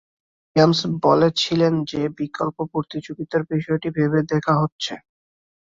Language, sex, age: Bengali, male, under 19